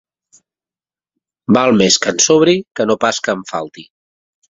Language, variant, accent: Catalan, Central, Català central